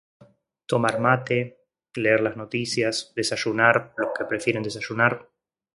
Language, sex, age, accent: Spanish, male, 30-39, Rioplatense: Argentina, Uruguay, este de Bolivia, Paraguay